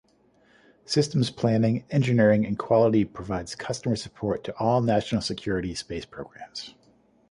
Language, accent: English, United States English